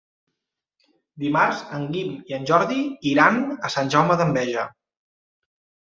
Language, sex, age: Catalan, male, 40-49